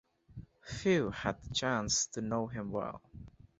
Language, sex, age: English, male, under 19